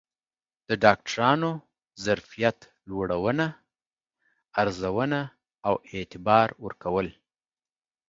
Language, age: Pashto, 50-59